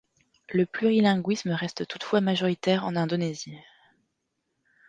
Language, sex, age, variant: French, female, 40-49, Français de métropole